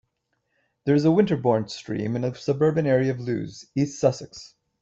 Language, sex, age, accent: English, male, 19-29, United States English